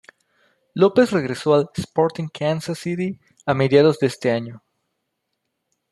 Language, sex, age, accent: Spanish, male, 30-39, México